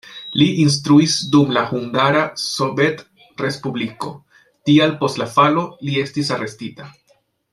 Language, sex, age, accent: Esperanto, male, 19-29, Internacia